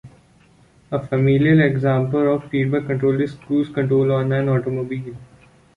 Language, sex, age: English, male, under 19